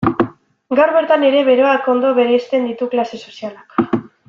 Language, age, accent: Basque, under 19, Mendebalekoa (Araba, Bizkaia, Gipuzkoako mendebaleko herri batzuk)